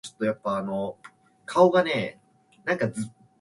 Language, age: English, 19-29